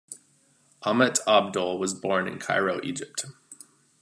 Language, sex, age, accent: English, male, 30-39, United States English